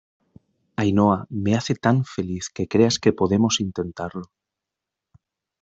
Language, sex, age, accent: Spanish, male, 30-39, España: Centro-Sur peninsular (Madrid, Toledo, Castilla-La Mancha)